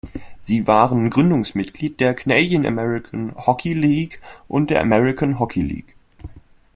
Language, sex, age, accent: German, male, under 19, Deutschland Deutsch